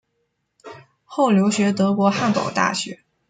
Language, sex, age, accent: Chinese, female, 19-29, 出生地：北京市